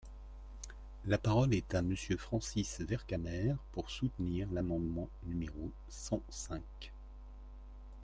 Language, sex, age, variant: French, male, 40-49, Français de métropole